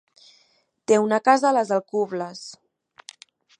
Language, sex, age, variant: Catalan, female, 19-29, Central